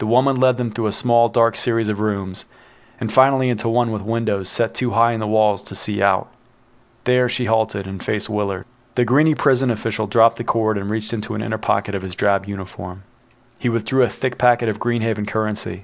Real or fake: real